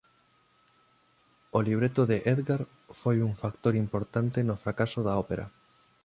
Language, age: Galician, 30-39